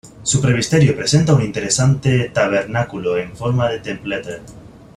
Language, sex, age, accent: Spanish, male, 19-29, España: Islas Canarias